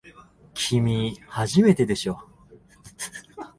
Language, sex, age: Japanese, male, 19-29